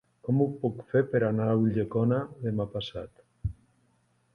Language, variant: Catalan, Central